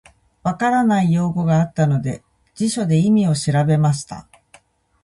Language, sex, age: Japanese, female, 40-49